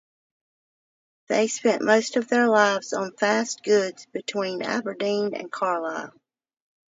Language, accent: English, United States English